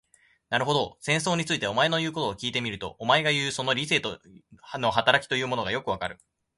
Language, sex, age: Japanese, male, 19-29